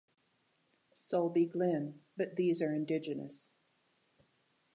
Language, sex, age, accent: English, female, 60-69, United States English